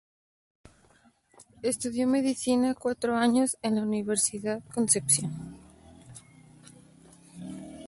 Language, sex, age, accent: Spanish, female, 19-29, México